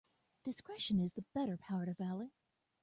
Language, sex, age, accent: English, female, 30-39, United States English